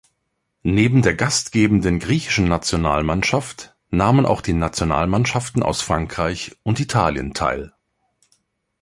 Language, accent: German, Deutschland Deutsch